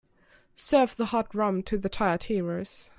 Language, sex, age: English, female, 19-29